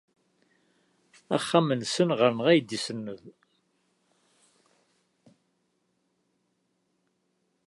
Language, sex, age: Kabyle, male, 50-59